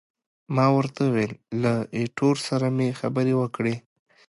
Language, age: Pashto, 19-29